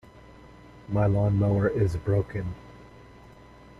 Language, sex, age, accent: English, male, 40-49, United States English